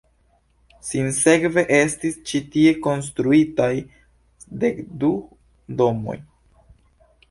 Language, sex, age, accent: Esperanto, male, 19-29, Internacia